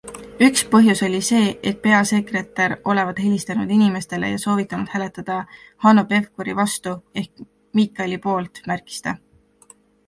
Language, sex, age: Estonian, female, 19-29